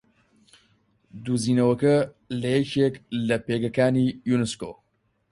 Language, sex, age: Central Kurdish, male, 19-29